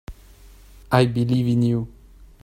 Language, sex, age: English, male, 19-29